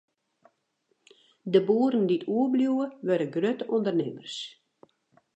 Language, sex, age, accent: Western Frisian, female, 60-69, Wâldfrysk